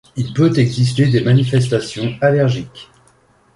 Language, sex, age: French, male, 40-49